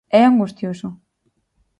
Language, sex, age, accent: Galician, female, 19-29, Central (gheada)